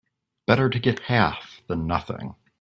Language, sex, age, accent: English, male, 19-29, United States English